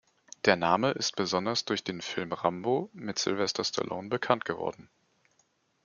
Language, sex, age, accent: German, male, 19-29, Deutschland Deutsch